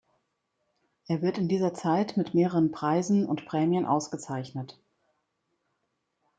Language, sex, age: German, female, 50-59